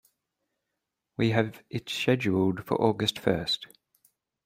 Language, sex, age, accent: English, male, 40-49, Australian English